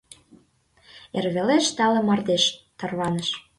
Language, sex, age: Mari, female, under 19